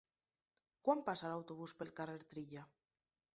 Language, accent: Catalan, valencià